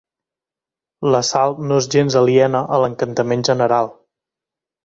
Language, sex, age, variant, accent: Catalan, male, 19-29, Central, central